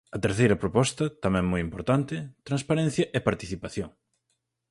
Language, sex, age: Galician, male, 30-39